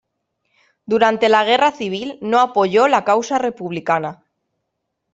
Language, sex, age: Spanish, female, 19-29